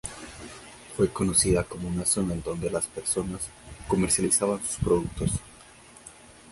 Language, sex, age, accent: Spanish, male, 19-29, Andino-Pacífico: Colombia, Perú, Ecuador, oeste de Bolivia y Venezuela andina